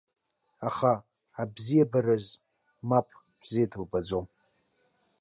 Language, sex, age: Abkhazian, male, 19-29